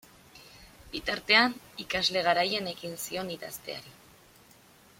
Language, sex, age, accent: Basque, female, 19-29, Erdialdekoa edo Nafarra (Gipuzkoa, Nafarroa)